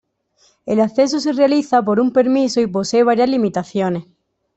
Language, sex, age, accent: Spanish, female, 19-29, España: Sur peninsular (Andalucia, Extremadura, Murcia)